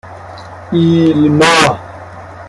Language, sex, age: Persian, male, 30-39